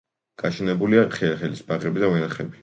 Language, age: Georgian, 19-29